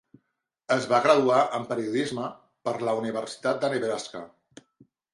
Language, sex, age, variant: Catalan, male, 50-59, Central